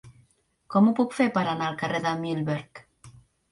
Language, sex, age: Catalan, female, 30-39